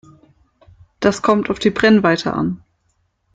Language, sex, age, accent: German, female, 19-29, Deutschland Deutsch